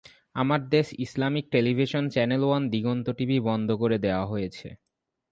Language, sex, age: Bengali, male, 19-29